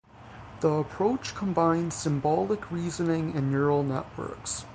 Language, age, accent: English, 19-29, United States English